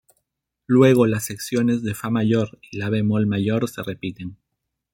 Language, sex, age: Spanish, male, 30-39